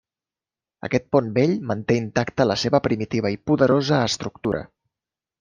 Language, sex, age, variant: Catalan, male, 30-39, Central